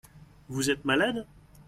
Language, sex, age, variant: French, male, 30-39, Français de métropole